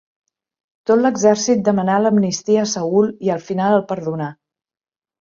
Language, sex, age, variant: Catalan, female, 40-49, Central